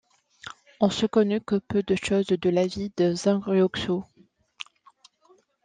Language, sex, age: French, female, 19-29